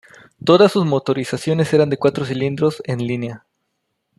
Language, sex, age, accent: Spanish, male, 30-39, México